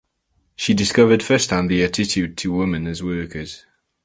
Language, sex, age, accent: English, male, under 19, England English